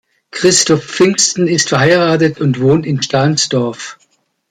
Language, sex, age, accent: German, male, 60-69, Deutschland Deutsch